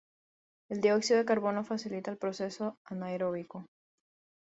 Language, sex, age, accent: Spanish, female, 19-29, Andino-Pacífico: Colombia, Perú, Ecuador, oeste de Bolivia y Venezuela andina